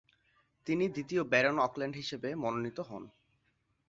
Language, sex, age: Bengali, male, 19-29